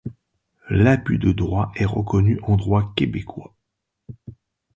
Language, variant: French, Français de métropole